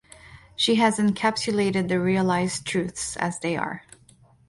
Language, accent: English, United States English